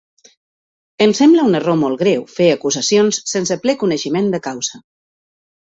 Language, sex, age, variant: Catalan, female, 40-49, Central